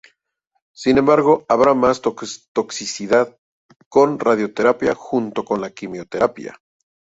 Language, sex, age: Spanish, male, 50-59